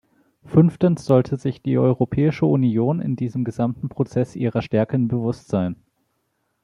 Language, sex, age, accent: German, male, 19-29, Deutschland Deutsch